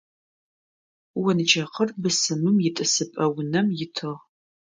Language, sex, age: Adyghe, female, 30-39